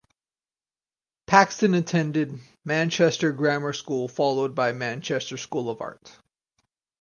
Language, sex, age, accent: English, male, 30-39, United States English